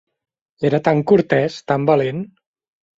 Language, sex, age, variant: Catalan, male, 30-39, Central